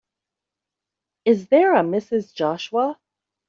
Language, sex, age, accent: English, female, 60-69, United States English